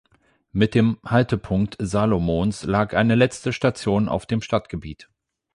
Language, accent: German, Deutschland Deutsch